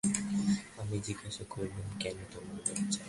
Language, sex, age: Bengali, male, under 19